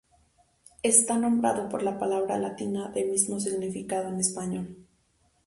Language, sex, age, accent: Spanish, female, 19-29, México